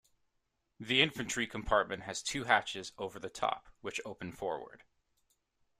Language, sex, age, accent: English, male, 19-29, Canadian English